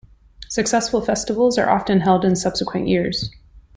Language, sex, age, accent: English, female, 30-39, United States English